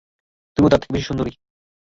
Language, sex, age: Bengali, male, under 19